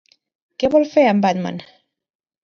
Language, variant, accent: Catalan, Central, central